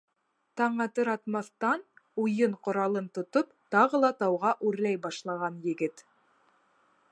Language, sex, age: Bashkir, female, 19-29